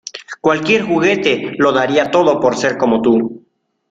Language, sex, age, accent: Spanish, male, 19-29, México